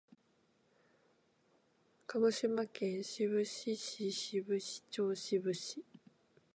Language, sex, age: Japanese, female, 19-29